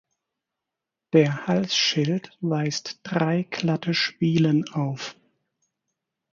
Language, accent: German, Deutschland Deutsch